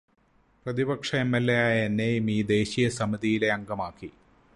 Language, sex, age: Malayalam, male, 40-49